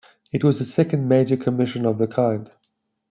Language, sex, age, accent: English, male, 40-49, Southern African (South Africa, Zimbabwe, Namibia)